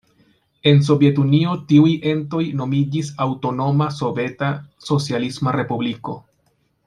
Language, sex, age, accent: Esperanto, male, 19-29, Internacia